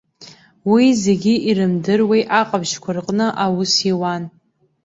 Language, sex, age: Abkhazian, female, under 19